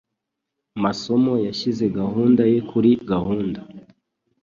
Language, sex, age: Kinyarwanda, male, 19-29